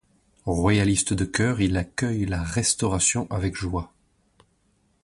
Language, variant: French, Français de métropole